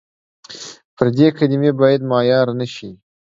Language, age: Pashto, under 19